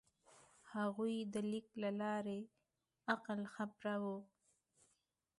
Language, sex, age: Pashto, female, 19-29